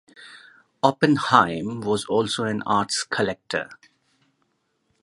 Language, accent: English, India and South Asia (India, Pakistan, Sri Lanka)